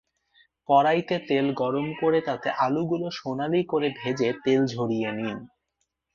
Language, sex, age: Bengali, male, 19-29